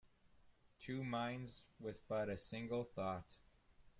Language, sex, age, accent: English, male, 30-39, United States English